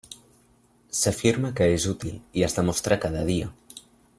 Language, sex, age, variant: Catalan, male, under 19, Central